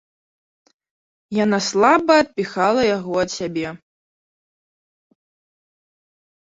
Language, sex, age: Belarusian, female, 19-29